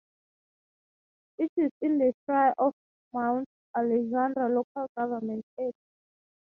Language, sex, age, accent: English, female, 19-29, Southern African (South Africa, Zimbabwe, Namibia)